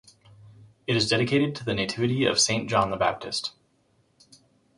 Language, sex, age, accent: English, male, 30-39, United States English